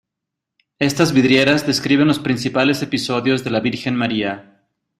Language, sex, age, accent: Spanish, male, 30-39, México